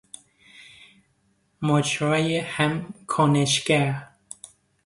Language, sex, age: Persian, male, 30-39